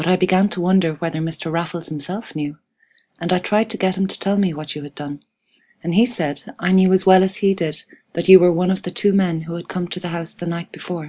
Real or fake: real